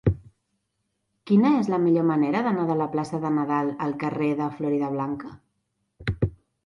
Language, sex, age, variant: Catalan, female, 30-39, Central